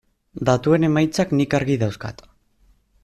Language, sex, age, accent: Basque, male, 19-29, Erdialdekoa edo Nafarra (Gipuzkoa, Nafarroa)